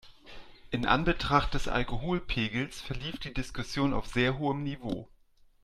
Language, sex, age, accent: German, male, 40-49, Deutschland Deutsch